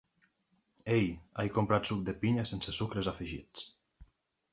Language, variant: Catalan, Nord-Occidental